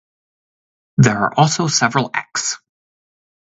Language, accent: English, United States English; Midwestern